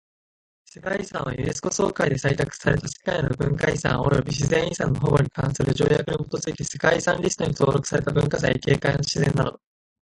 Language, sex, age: Japanese, male, 19-29